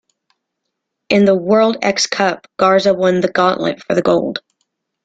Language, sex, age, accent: English, female, 30-39, United States English